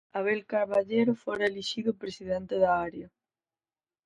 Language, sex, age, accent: Galician, female, under 19, Central (gheada); Normativo (estándar)